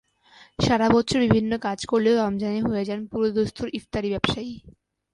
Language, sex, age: Bengali, female, 19-29